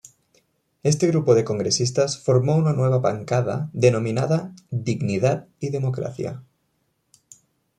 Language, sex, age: Spanish, male, 19-29